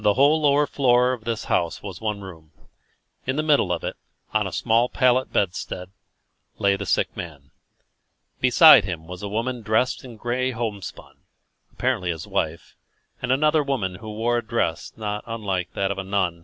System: none